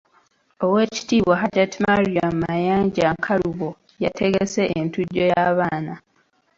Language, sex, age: Ganda, female, 19-29